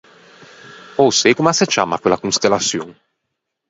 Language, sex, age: Ligurian, male, 30-39